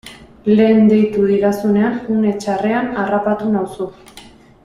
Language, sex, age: Basque, female, 19-29